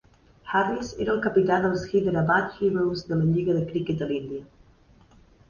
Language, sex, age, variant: Catalan, female, 19-29, Central